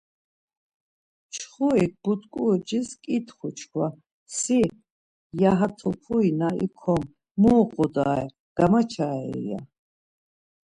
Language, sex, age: Laz, female, 50-59